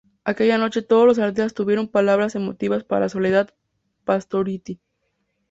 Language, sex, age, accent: Spanish, female, under 19, México